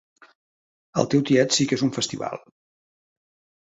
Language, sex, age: Catalan, male, 50-59